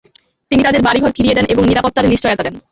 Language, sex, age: Bengali, female, under 19